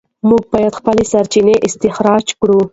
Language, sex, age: Pashto, female, 19-29